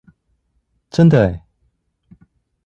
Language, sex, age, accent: Chinese, male, 19-29, 出生地：彰化縣